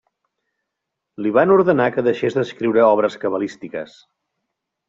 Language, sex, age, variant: Catalan, male, 30-39, Nord-Occidental